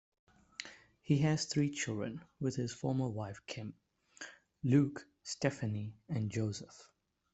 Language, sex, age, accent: English, male, 30-39, Southern African (South Africa, Zimbabwe, Namibia)